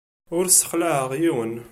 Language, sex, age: Kabyle, male, 30-39